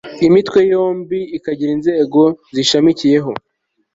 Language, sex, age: Kinyarwanda, male, 19-29